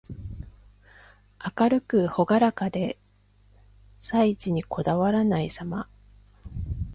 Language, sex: Japanese, female